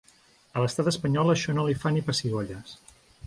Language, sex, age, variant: Catalan, male, 50-59, Septentrional